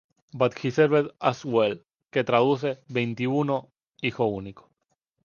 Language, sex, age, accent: Spanish, male, 19-29, España: Islas Canarias